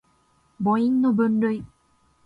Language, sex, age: Japanese, female, 19-29